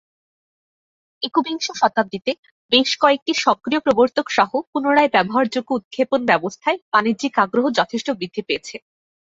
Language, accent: Bengali, প্রমিত বাংলা